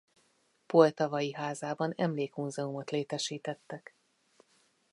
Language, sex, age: Hungarian, female, 40-49